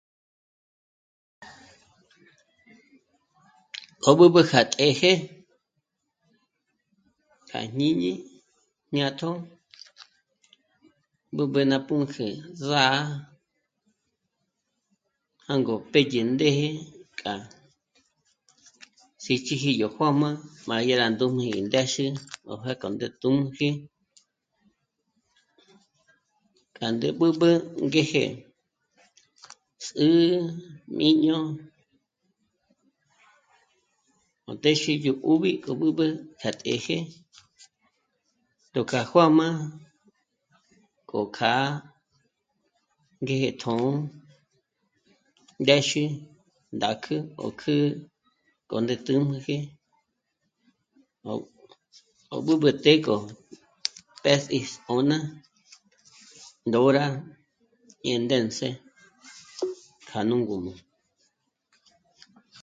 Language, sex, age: Michoacán Mazahua, female, 50-59